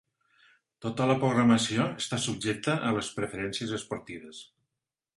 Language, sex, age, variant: Catalan, male, 50-59, Nord-Occidental